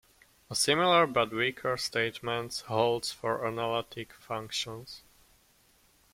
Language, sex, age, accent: English, male, 19-29, England English